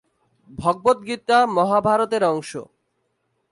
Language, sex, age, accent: Bengali, male, 19-29, fluent